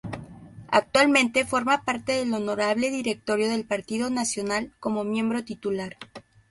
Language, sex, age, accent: Spanish, female, 19-29, México